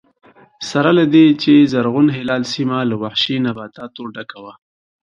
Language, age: Pashto, 19-29